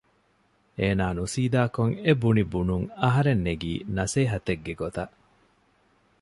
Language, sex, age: Divehi, male, 30-39